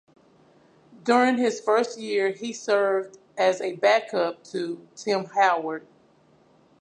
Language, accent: English, United States English